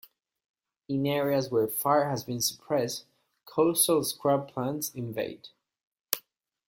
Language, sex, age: English, male, 30-39